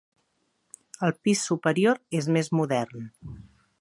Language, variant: Catalan, Central